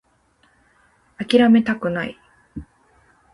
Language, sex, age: Japanese, female, 19-29